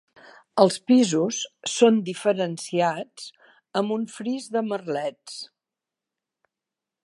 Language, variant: Catalan, Central